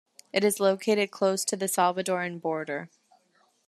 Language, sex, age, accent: English, female, 19-29, United States English